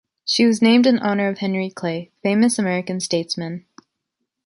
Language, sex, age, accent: English, female, 19-29, Canadian English